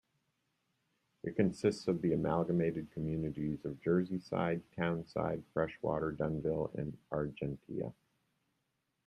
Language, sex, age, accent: English, male, 60-69, United States English